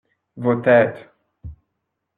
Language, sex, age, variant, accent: French, male, 19-29, Français d'Amérique du Nord, Français du Canada